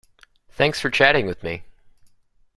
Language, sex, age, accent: English, male, 19-29, United States English